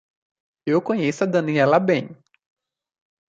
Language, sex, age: Portuguese, male, 19-29